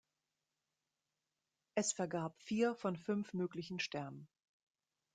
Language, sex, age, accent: German, female, 40-49, Deutschland Deutsch